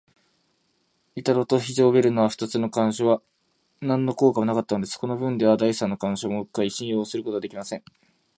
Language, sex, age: Japanese, male, 19-29